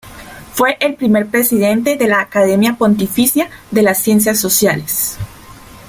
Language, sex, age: Spanish, female, 30-39